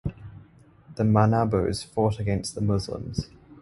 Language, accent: English, Australian English